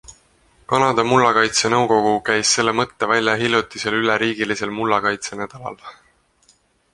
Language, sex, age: Estonian, male, 19-29